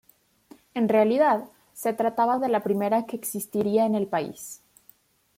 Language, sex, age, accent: Spanish, female, 19-29, México